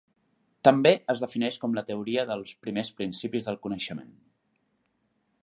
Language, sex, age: Catalan, male, 19-29